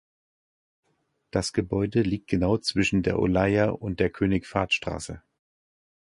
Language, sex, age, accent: German, male, 50-59, Deutschland Deutsch